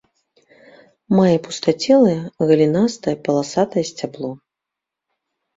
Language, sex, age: Belarusian, female, 30-39